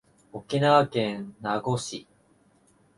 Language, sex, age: Japanese, male, 19-29